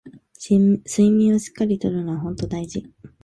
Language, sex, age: Japanese, female, 19-29